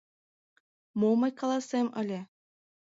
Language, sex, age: Mari, female, 19-29